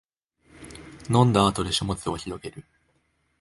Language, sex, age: Japanese, male, under 19